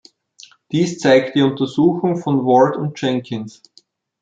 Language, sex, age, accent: German, male, 40-49, Österreichisches Deutsch